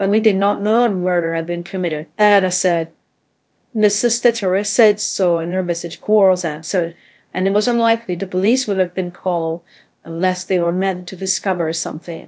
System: TTS, VITS